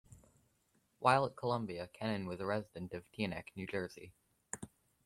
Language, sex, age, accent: English, male, under 19, United States English